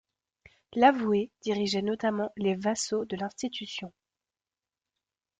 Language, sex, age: French, female, 19-29